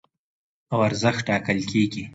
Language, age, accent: Pashto, 19-29, پکتیا ولایت، احمدزی